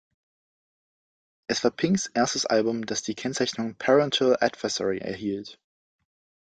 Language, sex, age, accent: German, male, 19-29, Deutschland Deutsch